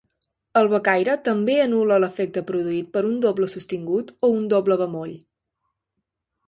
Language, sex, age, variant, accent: Catalan, female, 19-29, Central, septentrional